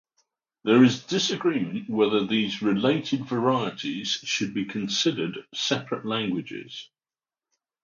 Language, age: English, 60-69